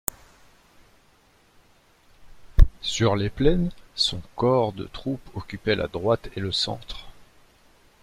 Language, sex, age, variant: French, male, 40-49, Français de métropole